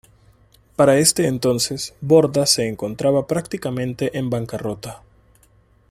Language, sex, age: Spanish, male, 30-39